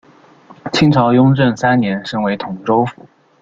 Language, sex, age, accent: Chinese, male, 19-29, 出生地：江西省